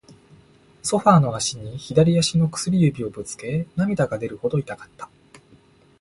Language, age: Japanese, 19-29